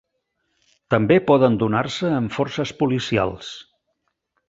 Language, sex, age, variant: Catalan, male, 60-69, Central